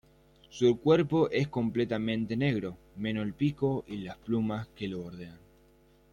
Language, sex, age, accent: Spanish, male, under 19, Rioplatense: Argentina, Uruguay, este de Bolivia, Paraguay